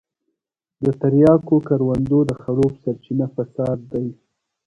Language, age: Pashto, 30-39